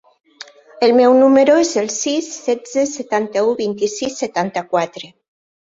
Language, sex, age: Catalan, female, 50-59